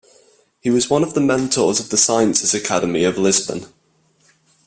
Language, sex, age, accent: English, male, 19-29, England English